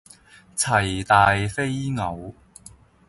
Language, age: Cantonese, 30-39